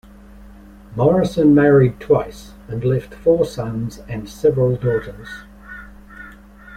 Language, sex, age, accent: English, male, 70-79, Australian English